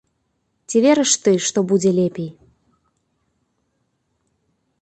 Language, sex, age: Belarusian, female, 19-29